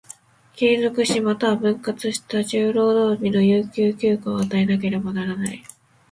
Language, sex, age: Japanese, female, 19-29